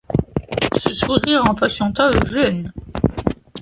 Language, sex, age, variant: French, male, under 19, Français de métropole